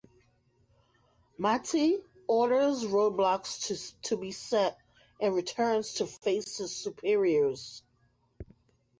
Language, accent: English, United States English